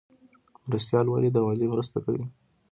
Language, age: Pashto, under 19